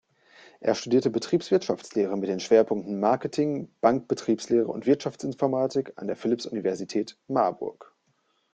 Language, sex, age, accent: German, male, 19-29, Deutschland Deutsch